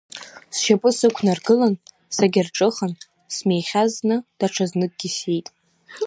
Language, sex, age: Abkhazian, female, under 19